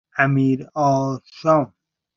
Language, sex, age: Persian, male, 30-39